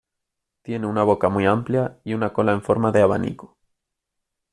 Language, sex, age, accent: Spanish, male, 19-29, España: Centro-Sur peninsular (Madrid, Toledo, Castilla-La Mancha)